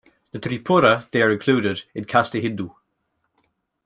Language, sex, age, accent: English, male, 19-29, Irish English